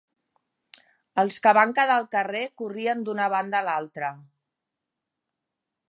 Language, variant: Catalan, Central